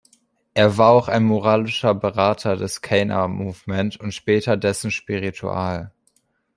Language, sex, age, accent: German, male, under 19, Deutschland Deutsch